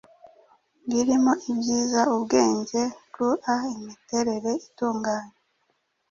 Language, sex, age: Kinyarwanda, female, 30-39